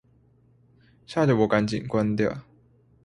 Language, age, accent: Chinese, 19-29, 出生地：臺南市